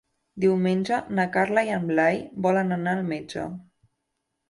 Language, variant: Catalan, Central